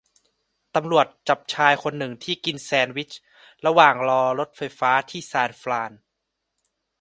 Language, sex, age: Thai, male, 19-29